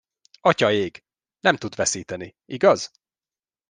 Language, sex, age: Hungarian, male, 30-39